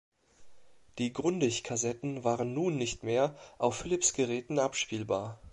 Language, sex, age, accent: German, male, 40-49, Deutschland Deutsch